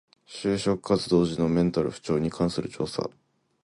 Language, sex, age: Japanese, male, 19-29